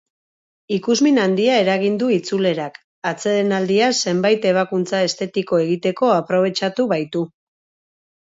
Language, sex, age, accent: Basque, female, 40-49, Mendebalekoa (Araba, Bizkaia, Gipuzkoako mendebaleko herri batzuk)